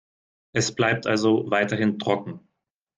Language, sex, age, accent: German, male, 30-39, Deutschland Deutsch